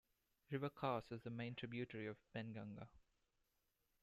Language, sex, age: English, male, 19-29